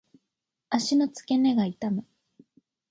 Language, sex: Japanese, female